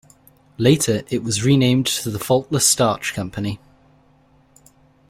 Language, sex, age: English, male, 19-29